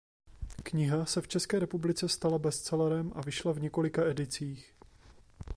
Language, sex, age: Czech, male, 30-39